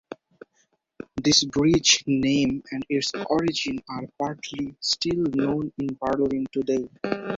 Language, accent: English, England English